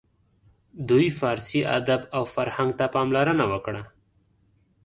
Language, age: Pashto, 19-29